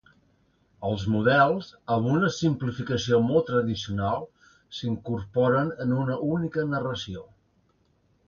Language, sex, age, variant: Catalan, male, 50-59, Central